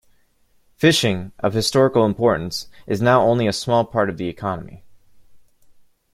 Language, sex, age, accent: English, male, 19-29, United States English